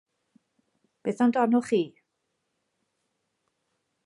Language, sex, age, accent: Welsh, female, 40-49, Y Deyrnas Unedig Cymraeg